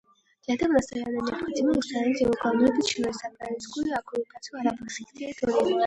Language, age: Russian, under 19